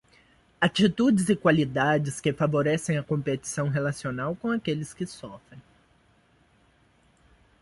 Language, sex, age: Portuguese, male, 19-29